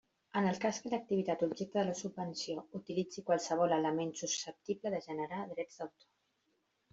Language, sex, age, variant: Catalan, female, 40-49, Central